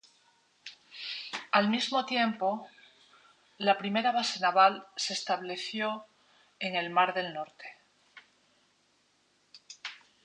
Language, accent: Spanish, España: Norte peninsular (Asturias, Castilla y León, Cantabria, País Vasco, Navarra, Aragón, La Rioja, Guadalajara, Cuenca)